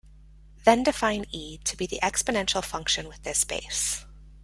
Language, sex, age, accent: English, female, 30-39, United States English